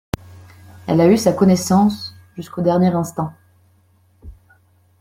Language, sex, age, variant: French, female, 19-29, Français de métropole